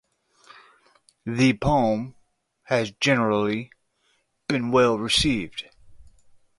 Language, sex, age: English, male, 30-39